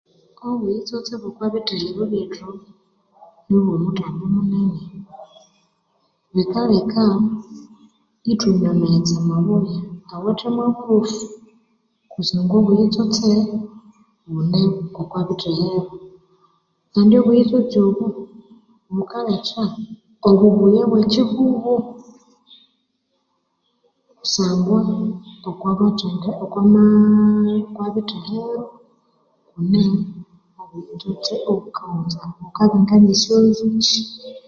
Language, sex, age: Konzo, female, 30-39